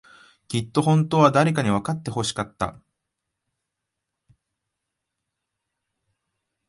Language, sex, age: Japanese, male, 19-29